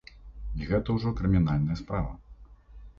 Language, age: Belarusian, 30-39